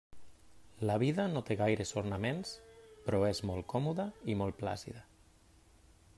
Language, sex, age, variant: Catalan, male, 30-39, Central